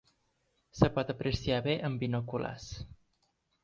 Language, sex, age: Catalan, male, 19-29